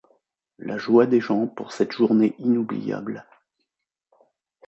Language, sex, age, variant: French, male, 50-59, Français de métropole